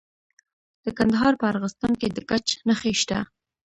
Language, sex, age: Pashto, female, 19-29